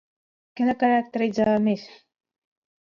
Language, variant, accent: Catalan, Central, central